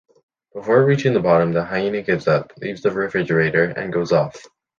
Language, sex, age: English, male, under 19